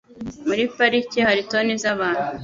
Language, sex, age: Kinyarwanda, female, 30-39